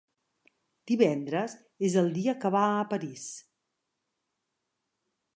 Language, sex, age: Catalan, female, 50-59